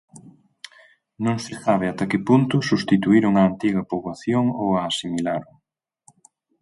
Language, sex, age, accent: Galician, male, 30-39, Normativo (estándar)